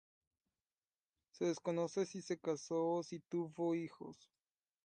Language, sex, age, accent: Spanish, male, 19-29, México